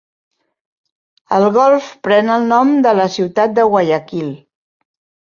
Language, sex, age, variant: Catalan, female, 60-69, Central